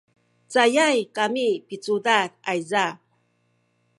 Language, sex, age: Sakizaya, female, 60-69